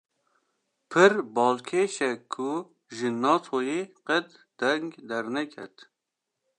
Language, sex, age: Kurdish, male, under 19